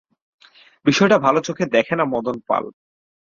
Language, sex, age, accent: Bengali, male, 19-29, Native